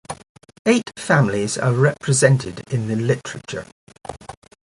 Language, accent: English, England English